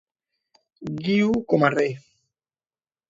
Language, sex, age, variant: Catalan, male, under 19, Alacantí